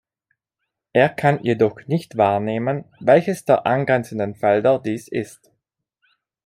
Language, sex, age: German, male, 30-39